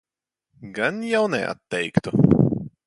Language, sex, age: Latvian, male, 19-29